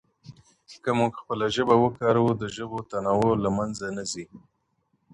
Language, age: Pashto, 30-39